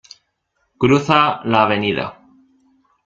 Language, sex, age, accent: Spanish, male, 19-29, España: Centro-Sur peninsular (Madrid, Toledo, Castilla-La Mancha)